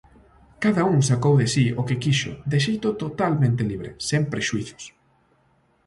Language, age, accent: Galician, under 19, Normativo (estándar)